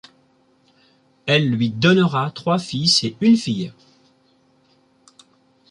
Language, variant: French, Français de métropole